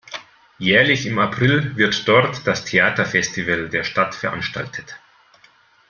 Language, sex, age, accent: German, male, 40-49, Deutschland Deutsch